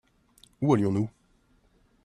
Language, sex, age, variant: French, male, 30-39, Français de métropole